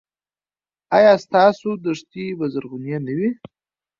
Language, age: Pashto, 30-39